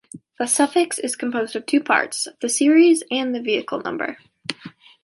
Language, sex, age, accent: English, female, 19-29, United States English